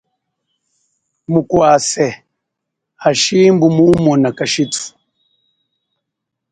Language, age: Chokwe, 40-49